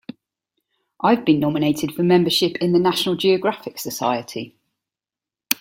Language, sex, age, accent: English, female, 40-49, England English